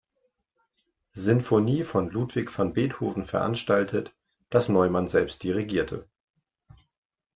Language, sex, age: German, male, 30-39